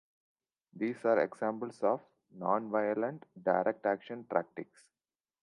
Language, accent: English, India and South Asia (India, Pakistan, Sri Lanka)